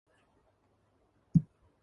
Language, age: English, under 19